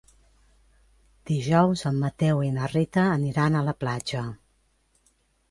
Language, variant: Catalan, Central